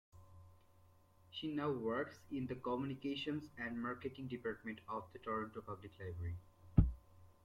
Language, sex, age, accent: English, male, 19-29, United States English